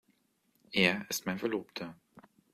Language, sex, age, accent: German, male, 19-29, Deutschland Deutsch